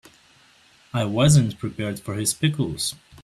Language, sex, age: English, male, 19-29